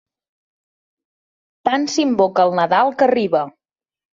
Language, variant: Catalan, Central